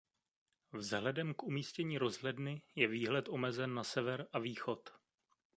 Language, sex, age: Czech, male, 30-39